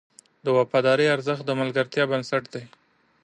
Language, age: Pashto, 19-29